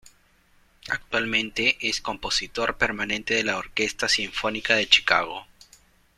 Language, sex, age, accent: Spanish, male, 19-29, Andino-Pacífico: Colombia, Perú, Ecuador, oeste de Bolivia y Venezuela andina